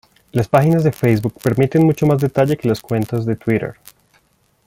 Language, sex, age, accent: Spanish, male, 30-39, Andino-Pacífico: Colombia, Perú, Ecuador, oeste de Bolivia y Venezuela andina